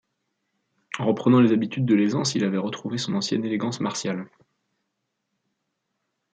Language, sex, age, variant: French, male, 30-39, Français de métropole